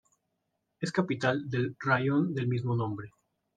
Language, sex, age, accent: Spanish, male, 19-29, México